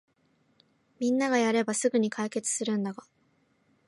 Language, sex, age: Japanese, female, 19-29